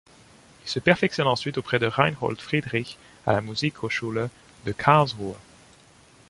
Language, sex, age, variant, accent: French, male, 19-29, Français d'Amérique du Nord, Français du Canada